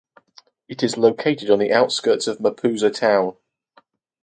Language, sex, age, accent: English, male, under 19, England English